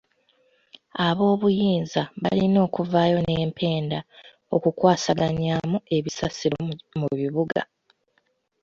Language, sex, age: Ganda, female, 19-29